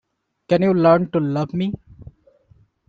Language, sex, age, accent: English, male, 19-29, India and South Asia (India, Pakistan, Sri Lanka)